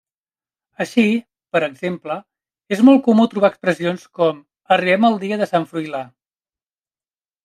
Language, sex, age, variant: Catalan, male, 30-39, Central